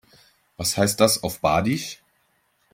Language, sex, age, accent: German, male, 40-49, Deutschland Deutsch